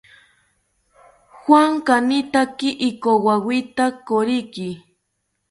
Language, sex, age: South Ucayali Ashéninka, female, under 19